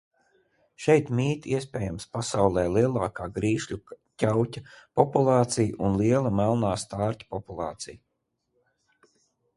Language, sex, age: Latvian, male, 50-59